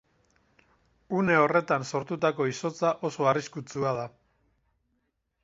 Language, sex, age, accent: Basque, male, 60-69, Mendebalekoa (Araba, Bizkaia, Gipuzkoako mendebaleko herri batzuk)